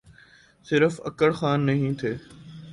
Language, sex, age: Urdu, male, 19-29